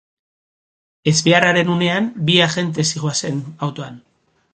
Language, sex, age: Basque, male, 50-59